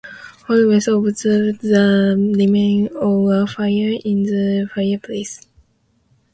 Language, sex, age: English, female, 19-29